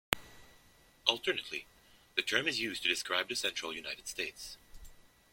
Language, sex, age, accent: English, male, 30-39, Canadian English